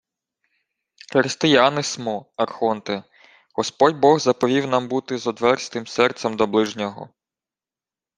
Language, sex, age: Ukrainian, male, 19-29